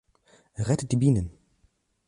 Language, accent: German, Deutschland Deutsch